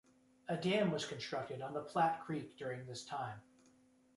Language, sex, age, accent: English, male, 19-29, United States English